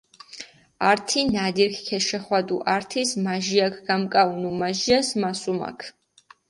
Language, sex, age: Mingrelian, female, 19-29